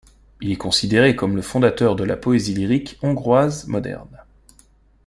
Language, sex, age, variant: French, male, 30-39, Français de métropole